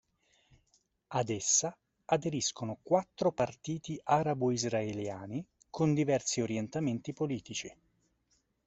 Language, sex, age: Italian, male, 40-49